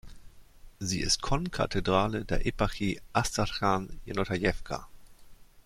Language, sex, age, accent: German, male, 50-59, Deutschland Deutsch